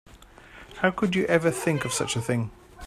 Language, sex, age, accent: English, male, 50-59, England English